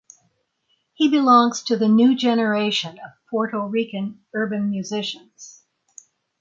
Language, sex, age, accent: English, female, 80-89, United States English